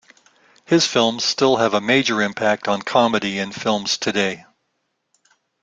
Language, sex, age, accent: English, male, 60-69, United States English